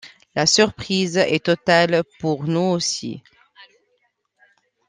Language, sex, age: French, female, 40-49